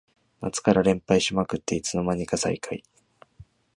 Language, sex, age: Japanese, male, 19-29